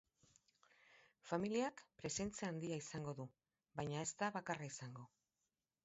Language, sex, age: Basque, female, 50-59